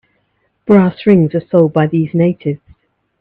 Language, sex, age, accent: English, female, 50-59, England English